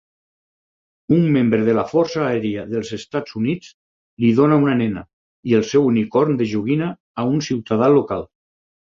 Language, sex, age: Catalan, male, 50-59